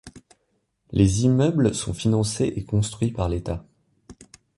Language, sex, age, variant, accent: French, male, 19-29, Français d'Europe, Français de Suisse